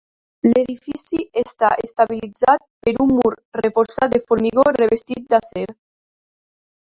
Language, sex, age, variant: Catalan, female, under 19, Nord-Occidental